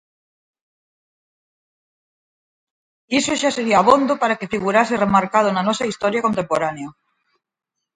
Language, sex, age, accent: Galician, female, 30-39, Normativo (estándar)